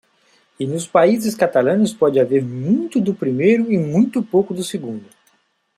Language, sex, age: Portuguese, male, 40-49